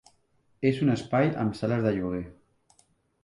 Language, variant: Catalan, Central